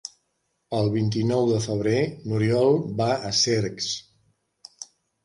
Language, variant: Catalan, Central